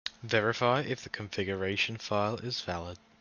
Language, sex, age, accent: English, male, 19-29, Australian English